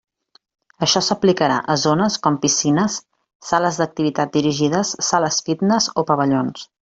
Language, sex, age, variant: Catalan, female, 30-39, Central